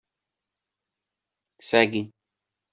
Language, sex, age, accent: Catalan, male, 30-39, valencià